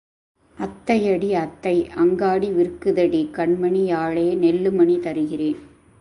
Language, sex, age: Tamil, female, 40-49